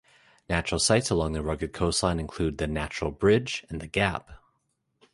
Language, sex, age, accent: English, male, 30-39, Canadian English